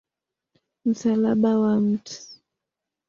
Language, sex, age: Swahili, female, 19-29